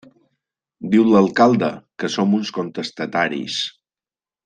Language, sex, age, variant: Catalan, male, 40-49, Balear